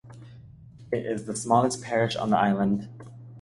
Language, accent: English, United States English